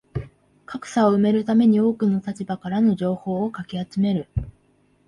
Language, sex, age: Japanese, female, 19-29